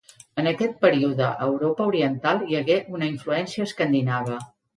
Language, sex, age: Catalan, female, 50-59